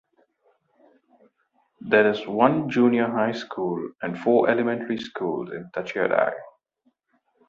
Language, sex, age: English, male, 30-39